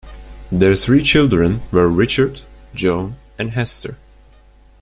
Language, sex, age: English, male, 19-29